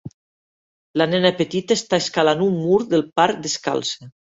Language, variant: Catalan, Nord-Occidental